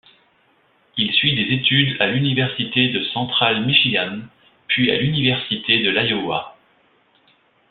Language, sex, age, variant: French, male, 30-39, Français de métropole